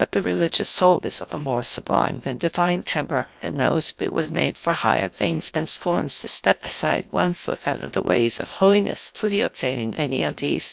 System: TTS, GlowTTS